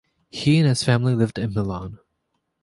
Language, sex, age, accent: English, male, 19-29, Canadian English